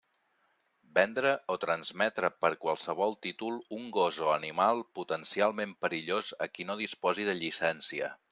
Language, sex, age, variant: Catalan, male, 40-49, Central